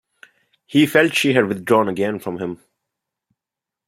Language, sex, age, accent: English, male, 19-29, India and South Asia (India, Pakistan, Sri Lanka)